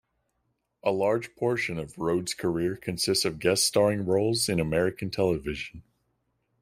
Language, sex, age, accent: English, male, 19-29, United States English